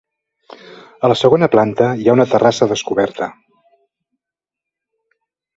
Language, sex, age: Catalan, male, 50-59